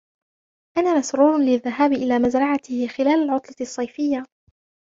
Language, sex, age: Arabic, female, 19-29